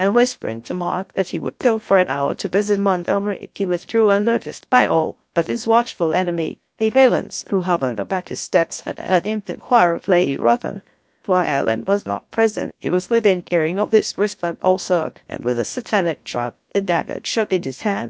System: TTS, GlowTTS